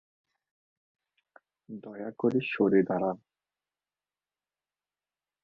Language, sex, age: Bengali, male, 19-29